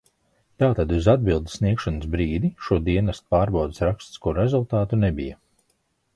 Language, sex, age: Latvian, male, 30-39